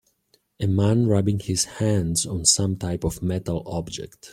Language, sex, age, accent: English, male, 40-49, United States English